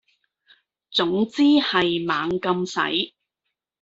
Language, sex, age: Cantonese, female, 30-39